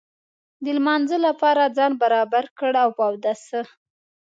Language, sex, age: Pashto, female, 30-39